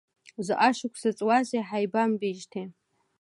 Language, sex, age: Abkhazian, female, 19-29